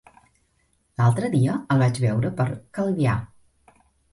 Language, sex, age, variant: Catalan, female, 40-49, Central